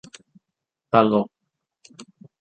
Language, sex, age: Thai, male, under 19